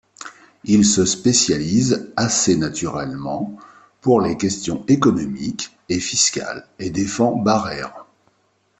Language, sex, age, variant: French, male, 50-59, Français de métropole